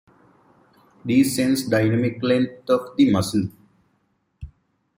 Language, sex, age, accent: English, male, 19-29, United States English